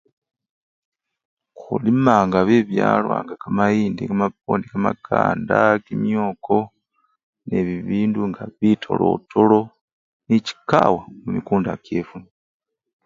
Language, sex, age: Luyia, male, 40-49